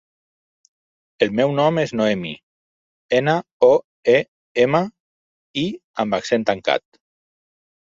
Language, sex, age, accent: Catalan, male, 40-49, valencià